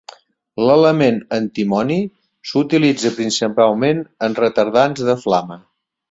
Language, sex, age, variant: Catalan, male, 60-69, Central